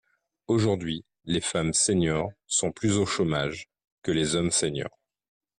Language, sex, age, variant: French, male, 30-39, Français de métropole